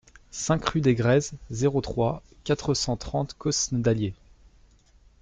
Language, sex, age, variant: French, male, 19-29, Français de métropole